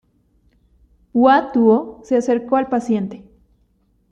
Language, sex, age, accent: Spanish, female, 19-29, México